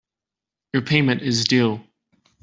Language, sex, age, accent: English, male, 19-29, United States English